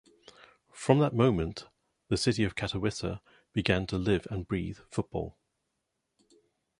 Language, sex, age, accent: English, male, 50-59, England English